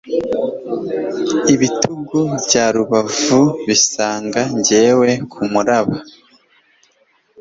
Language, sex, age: Kinyarwanda, male, 19-29